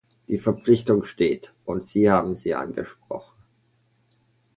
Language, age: German, 30-39